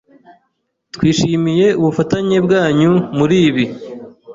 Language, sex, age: Kinyarwanda, male, 30-39